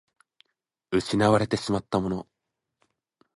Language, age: Japanese, 19-29